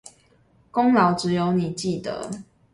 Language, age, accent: Chinese, 19-29, 出生地：高雄市